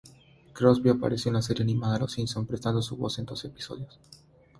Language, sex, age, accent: Spanish, male, under 19, Andino-Pacífico: Colombia, Perú, Ecuador, oeste de Bolivia y Venezuela andina; Rioplatense: Argentina, Uruguay, este de Bolivia, Paraguay